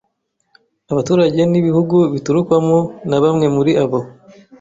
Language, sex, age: Kinyarwanda, male, 30-39